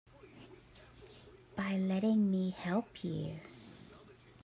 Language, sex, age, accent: English, female, 30-39, United States English